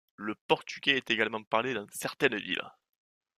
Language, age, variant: French, 19-29, Français de métropole